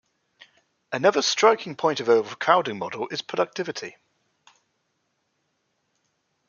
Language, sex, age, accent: English, male, 19-29, England English